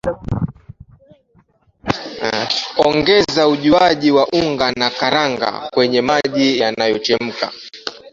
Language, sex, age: Swahili, male, 19-29